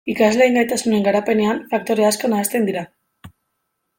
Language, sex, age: Basque, female, 19-29